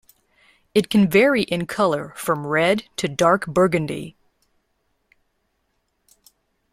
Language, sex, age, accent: English, female, 30-39, United States English